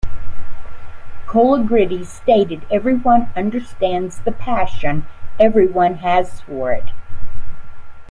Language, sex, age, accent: English, female, 70-79, United States English